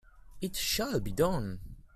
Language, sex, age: English, male, 19-29